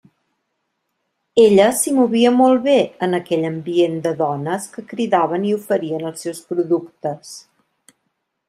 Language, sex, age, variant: Catalan, female, 40-49, Central